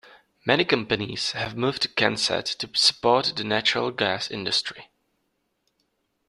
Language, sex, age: English, male, 19-29